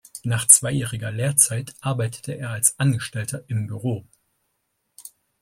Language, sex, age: German, male, 30-39